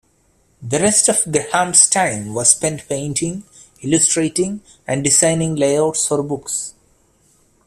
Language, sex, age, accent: English, male, 30-39, India and South Asia (India, Pakistan, Sri Lanka)